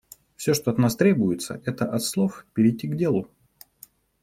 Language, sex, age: Russian, male, 30-39